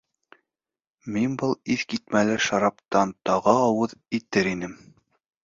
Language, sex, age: Bashkir, male, 19-29